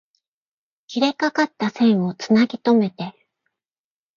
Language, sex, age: Japanese, female, 50-59